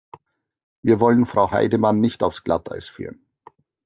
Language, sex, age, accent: German, male, 30-39, Österreichisches Deutsch